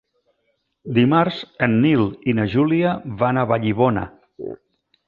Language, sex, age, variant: Catalan, male, 60-69, Central